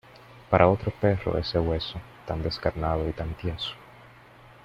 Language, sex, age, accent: Spanish, male, 30-39, Caribe: Cuba, Venezuela, Puerto Rico, República Dominicana, Panamá, Colombia caribeña, México caribeño, Costa del golfo de México